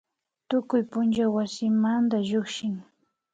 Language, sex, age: Imbabura Highland Quichua, female, 30-39